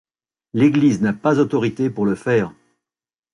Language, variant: French, Français de métropole